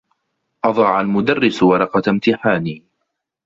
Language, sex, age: Arabic, male, 30-39